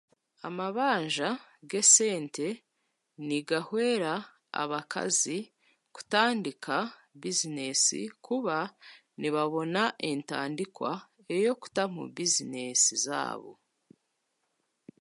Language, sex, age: Chiga, female, 30-39